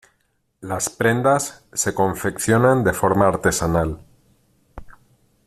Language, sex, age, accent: Spanish, male, 40-49, España: Centro-Sur peninsular (Madrid, Toledo, Castilla-La Mancha)